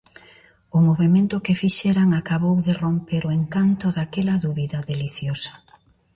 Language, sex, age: Galician, female, 60-69